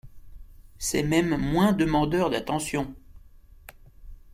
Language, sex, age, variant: French, male, 50-59, Français de métropole